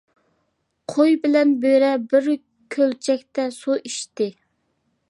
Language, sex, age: Uyghur, female, 19-29